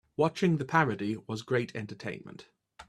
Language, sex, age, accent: English, male, 30-39, England English